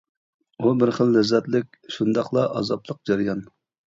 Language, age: Uyghur, 19-29